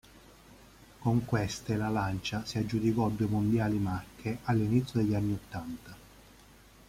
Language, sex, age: Italian, male, 30-39